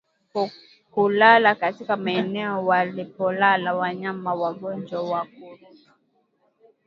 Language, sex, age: Swahili, female, 19-29